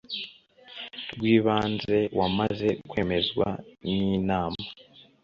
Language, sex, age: Kinyarwanda, male, under 19